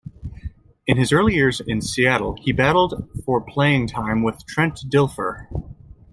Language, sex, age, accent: English, male, 19-29, United States English